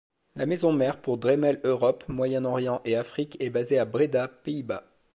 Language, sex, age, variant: French, male, 30-39, Français de métropole